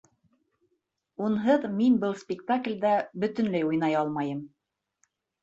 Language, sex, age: Bashkir, female, 40-49